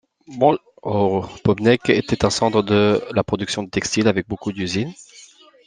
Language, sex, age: French, male, 30-39